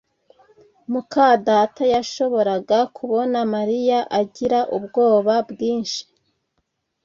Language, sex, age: Kinyarwanda, female, 19-29